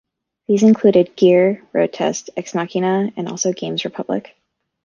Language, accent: English, United States English